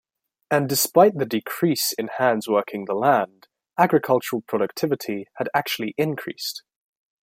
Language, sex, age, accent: English, male, 19-29, England English